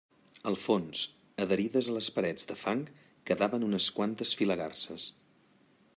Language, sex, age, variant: Catalan, male, 40-49, Central